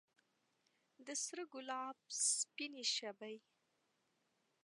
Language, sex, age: Pashto, female, 19-29